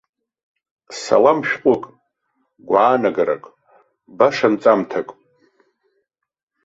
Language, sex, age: Abkhazian, male, 30-39